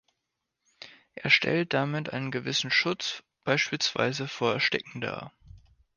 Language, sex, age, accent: German, male, 19-29, Deutschland Deutsch